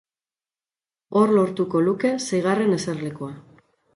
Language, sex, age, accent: Basque, female, 19-29, Mendebalekoa (Araba, Bizkaia, Gipuzkoako mendebaleko herri batzuk)